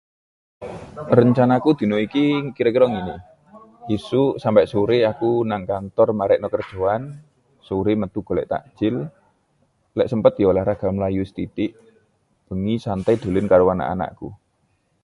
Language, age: Javanese, 30-39